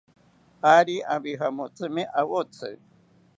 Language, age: South Ucayali Ashéninka, 60-69